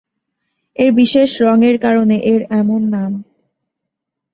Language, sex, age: Bengali, female, under 19